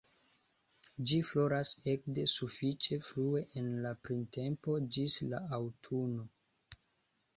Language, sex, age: Esperanto, male, 19-29